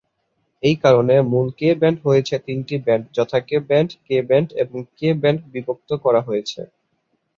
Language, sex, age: Bengali, male, 19-29